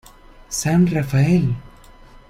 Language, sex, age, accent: Spanish, male, 19-29, América central